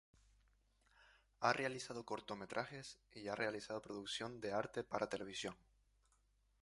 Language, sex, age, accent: Spanish, male, 19-29, España: Islas Canarias